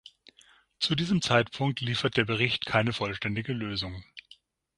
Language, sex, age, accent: German, male, 50-59, Deutschland Deutsch; Süddeutsch